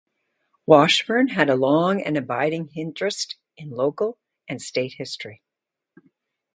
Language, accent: English, United States English